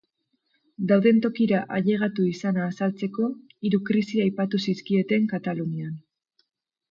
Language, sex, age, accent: Basque, female, 19-29, Mendebalekoa (Araba, Bizkaia, Gipuzkoako mendebaleko herri batzuk)